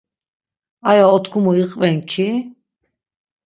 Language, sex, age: Laz, female, 60-69